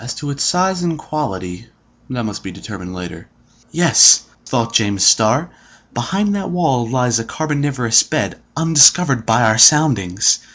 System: none